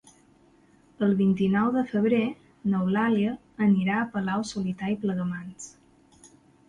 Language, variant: Catalan, Balear